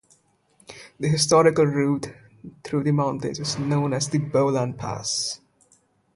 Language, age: English, 19-29